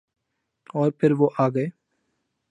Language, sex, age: Urdu, male, 19-29